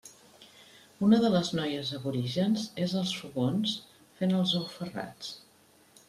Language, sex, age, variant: Catalan, female, 50-59, Central